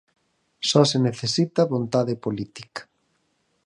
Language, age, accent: Galician, 40-49, Normativo (estándar)